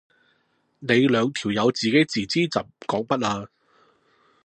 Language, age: Cantonese, 30-39